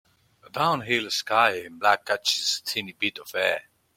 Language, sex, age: English, male, 30-39